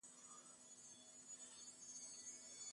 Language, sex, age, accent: Basque, male, 30-39, Erdialdekoa edo Nafarra (Gipuzkoa, Nafarroa)